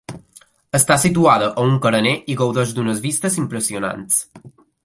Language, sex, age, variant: Catalan, male, under 19, Balear